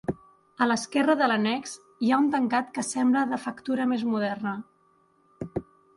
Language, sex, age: Catalan, female, 30-39